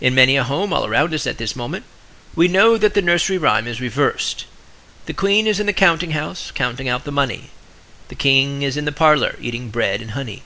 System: none